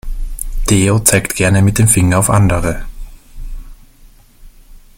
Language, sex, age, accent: German, male, 19-29, Österreichisches Deutsch